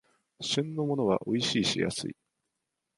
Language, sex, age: Japanese, male, 19-29